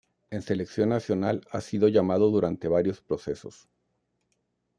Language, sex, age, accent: Spanish, male, 40-49, México